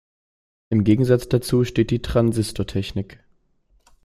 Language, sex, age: German, male, 19-29